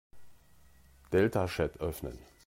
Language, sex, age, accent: German, male, 50-59, Deutschland Deutsch